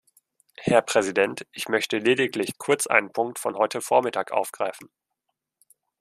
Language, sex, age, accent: German, male, 19-29, Deutschland Deutsch